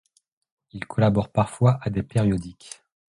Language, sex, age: French, male, 30-39